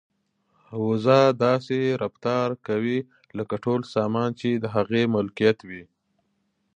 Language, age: Pashto, 30-39